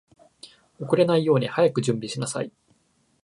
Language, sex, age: Japanese, male, 19-29